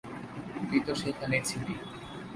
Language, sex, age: Bengali, male, 19-29